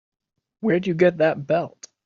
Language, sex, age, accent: English, male, 19-29, United States English